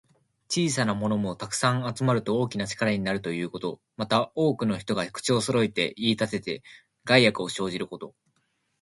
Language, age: Japanese, under 19